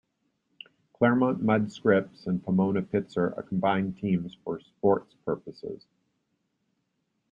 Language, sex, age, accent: English, male, 60-69, United States English